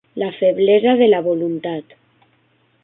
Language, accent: Catalan, valencià